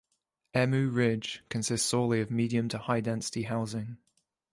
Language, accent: English, Scottish English